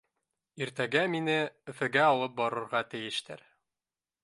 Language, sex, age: Bashkir, male, 19-29